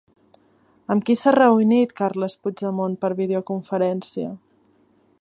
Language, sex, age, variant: Catalan, female, 19-29, Central